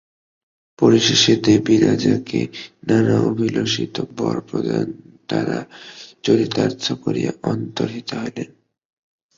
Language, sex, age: Bengali, male, under 19